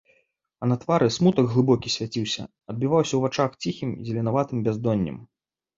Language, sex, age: Belarusian, male, 30-39